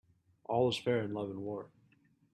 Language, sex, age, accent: English, male, 19-29, United States English